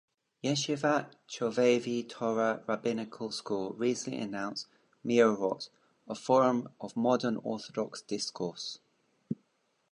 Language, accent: English, England English